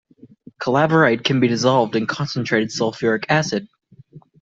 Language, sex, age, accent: English, male, 19-29, United States English